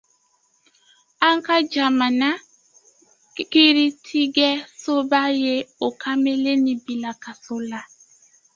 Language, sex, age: Dyula, female, 19-29